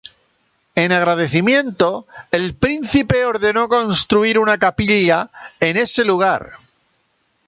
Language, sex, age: Spanish, female, 70-79